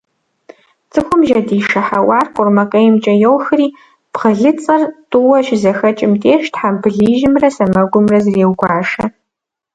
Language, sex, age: Kabardian, female, 19-29